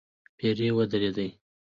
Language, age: Pashto, 19-29